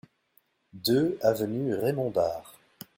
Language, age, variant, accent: French, 40-49, Français d'Europe, Français de Belgique